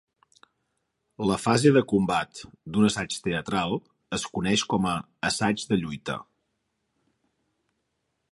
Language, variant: Catalan, Central